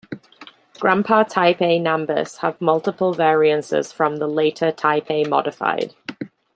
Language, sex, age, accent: English, female, 30-39, England English